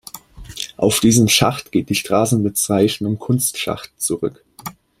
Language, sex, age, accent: German, male, under 19, Deutschland Deutsch